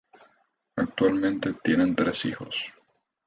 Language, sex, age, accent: Spanish, male, 19-29, Caribe: Cuba, Venezuela, Puerto Rico, República Dominicana, Panamá, Colombia caribeña, México caribeño, Costa del golfo de México